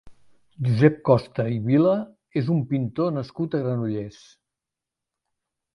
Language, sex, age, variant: Catalan, male, 70-79, Central